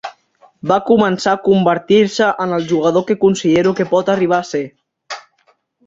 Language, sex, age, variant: Catalan, female, 40-49, Central